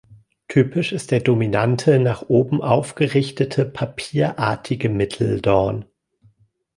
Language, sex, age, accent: German, male, 40-49, Deutschland Deutsch